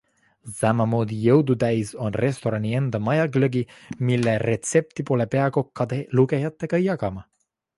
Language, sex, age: Estonian, male, 19-29